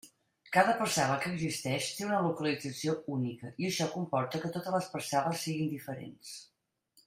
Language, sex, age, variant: Catalan, female, 50-59, Central